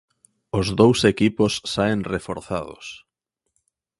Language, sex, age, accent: Galician, male, 19-29, Normativo (estándar)